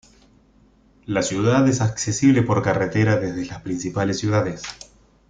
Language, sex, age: Spanish, male, 19-29